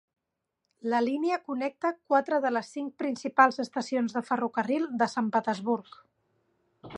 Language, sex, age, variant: Catalan, female, 30-39, Central